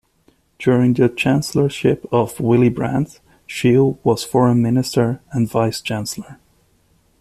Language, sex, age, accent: English, male, 30-39, United States English